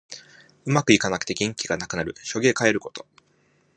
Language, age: Japanese, under 19